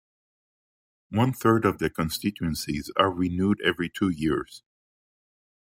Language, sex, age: English, male, 60-69